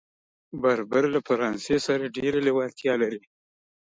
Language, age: Pashto, 19-29